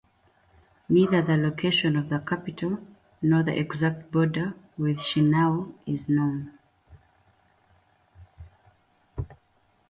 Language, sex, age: English, female, 19-29